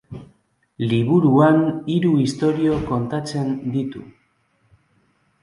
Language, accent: Basque, Mendebalekoa (Araba, Bizkaia, Gipuzkoako mendebaleko herri batzuk)